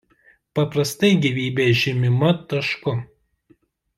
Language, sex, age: Lithuanian, male, 19-29